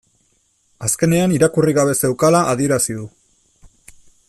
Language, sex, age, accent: Basque, male, 40-49, Erdialdekoa edo Nafarra (Gipuzkoa, Nafarroa)